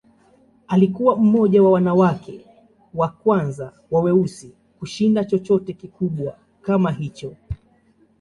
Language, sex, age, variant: Swahili, male, 30-39, Kiswahili cha Bara ya Tanzania